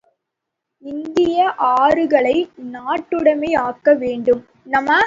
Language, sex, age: Tamil, female, 19-29